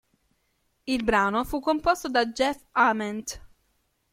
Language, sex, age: Italian, female, 40-49